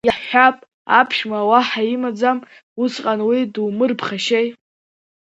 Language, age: Abkhazian, under 19